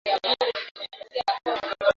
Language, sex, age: Swahili, female, 19-29